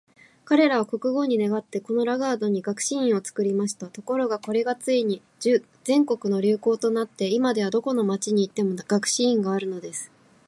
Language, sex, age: Japanese, female, 19-29